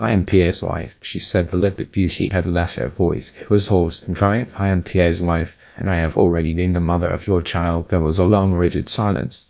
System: TTS, GlowTTS